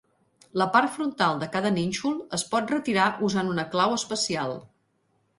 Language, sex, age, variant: Catalan, female, 40-49, Central